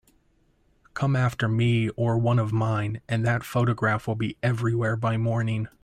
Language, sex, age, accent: English, male, 19-29, United States English